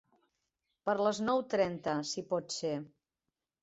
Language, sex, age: Catalan, female, 50-59